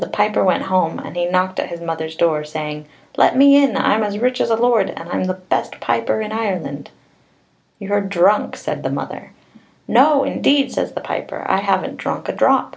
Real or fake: real